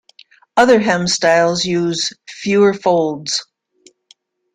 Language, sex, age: English, female, 70-79